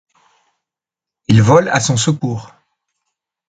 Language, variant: French, Français de métropole